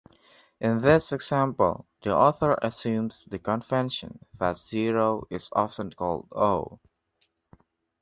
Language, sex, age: English, male, under 19